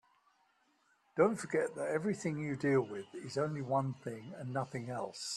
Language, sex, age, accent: English, male, 70-79, England English